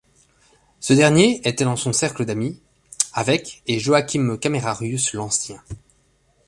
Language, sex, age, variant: French, male, 30-39, Français de métropole